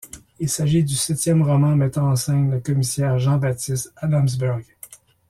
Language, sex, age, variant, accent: French, male, 40-49, Français d'Amérique du Nord, Français du Canada